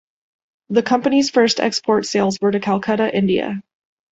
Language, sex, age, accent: English, female, 19-29, United States English